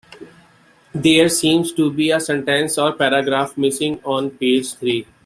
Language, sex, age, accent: English, male, 30-39, United States English